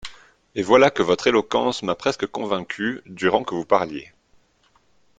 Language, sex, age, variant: French, male, 30-39, Français de métropole